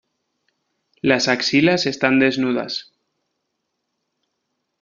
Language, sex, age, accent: Spanish, male, 30-39, España: Norte peninsular (Asturias, Castilla y León, Cantabria, País Vasco, Navarra, Aragón, La Rioja, Guadalajara, Cuenca)